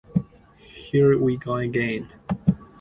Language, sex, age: Spanish, male, 30-39